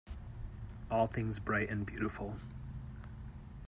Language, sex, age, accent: English, male, 30-39, United States English